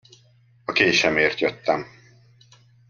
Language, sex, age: Hungarian, male, 50-59